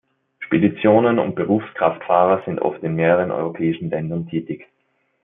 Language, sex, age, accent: German, male, 19-29, Österreichisches Deutsch